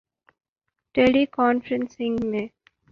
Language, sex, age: Urdu, female, 19-29